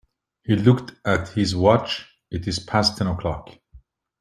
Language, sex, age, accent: English, male, 50-59, United States English